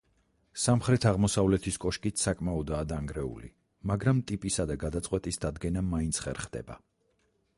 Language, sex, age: Georgian, male, 40-49